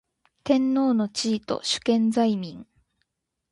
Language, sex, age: Japanese, female, 19-29